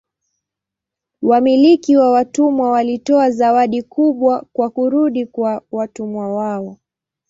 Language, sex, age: Swahili, female, 19-29